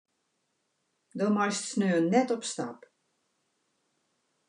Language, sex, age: Western Frisian, female, 50-59